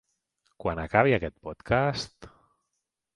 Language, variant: Catalan, Central